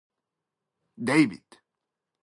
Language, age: English, 19-29